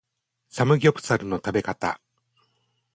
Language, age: Japanese, 60-69